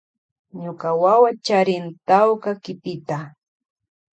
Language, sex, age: Loja Highland Quichua, female, 40-49